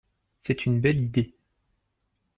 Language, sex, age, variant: French, male, 30-39, Français de métropole